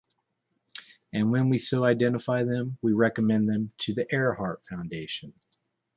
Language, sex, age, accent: English, male, 40-49, United States English